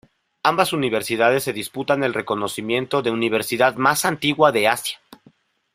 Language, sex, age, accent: Spanish, male, 30-39, México